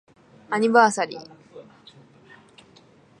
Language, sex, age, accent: Japanese, female, 19-29, 標準語